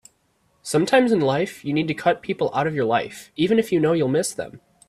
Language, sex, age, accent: English, female, under 19, United States English